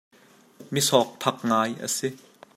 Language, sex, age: Hakha Chin, male, 30-39